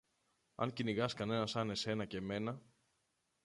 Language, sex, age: Greek, male, 30-39